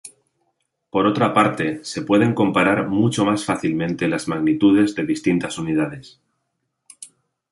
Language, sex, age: Spanish, male, 30-39